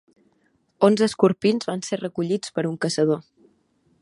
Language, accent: Catalan, balear; central